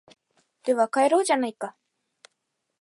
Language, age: Japanese, 19-29